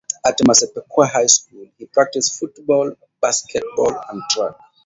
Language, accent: English, Kenyan English